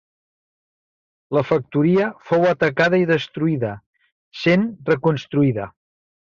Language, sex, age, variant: Catalan, male, 60-69, Central